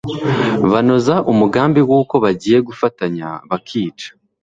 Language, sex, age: Kinyarwanda, male, 19-29